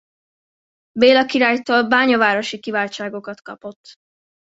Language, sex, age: Hungarian, female, under 19